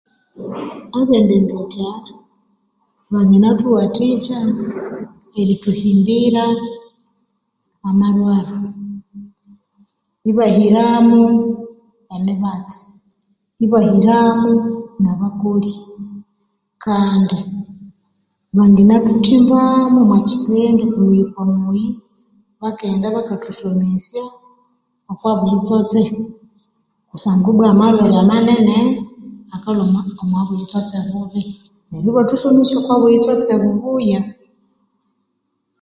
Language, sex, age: Konzo, female, 30-39